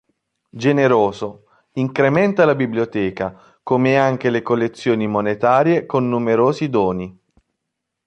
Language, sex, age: Italian, male, 30-39